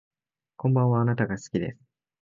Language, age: Japanese, 19-29